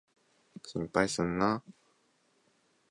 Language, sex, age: Japanese, male, 19-29